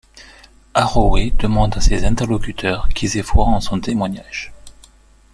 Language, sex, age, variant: French, male, 50-59, Français de métropole